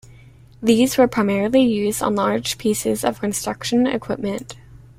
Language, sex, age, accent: English, female, under 19, United States English